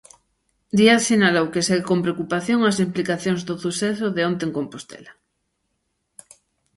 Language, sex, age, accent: Galician, female, 30-39, Oriental (común en zona oriental)